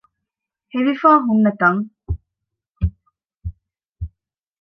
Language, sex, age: Divehi, female, 30-39